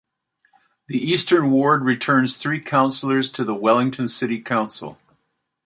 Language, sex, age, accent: English, male, 60-69, Canadian English